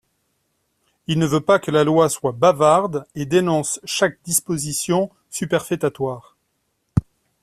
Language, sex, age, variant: French, male, 40-49, Français de métropole